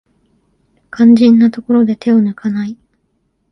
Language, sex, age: Japanese, female, 19-29